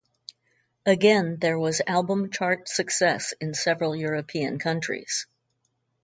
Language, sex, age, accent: English, female, 60-69, United States English